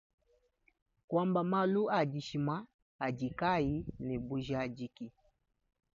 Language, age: Luba-Lulua, 19-29